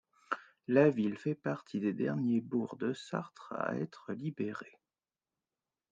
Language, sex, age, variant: French, male, 30-39, Français de métropole